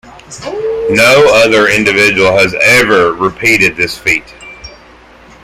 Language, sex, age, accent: English, male, 40-49, United States English